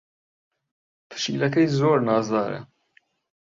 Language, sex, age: Central Kurdish, male, 30-39